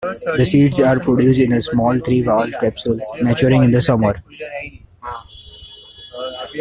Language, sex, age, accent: English, male, 19-29, India and South Asia (India, Pakistan, Sri Lanka)